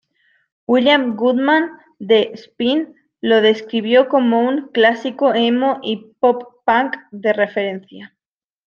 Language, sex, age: Spanish, female, 19-29